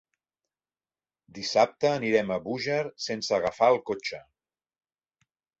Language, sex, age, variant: Catalan, male, 40-49, Central